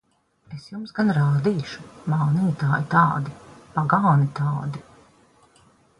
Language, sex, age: Latvian, female, 40-49